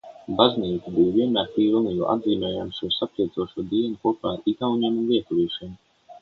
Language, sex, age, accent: Latvian, male, under 19, Vidus dialekts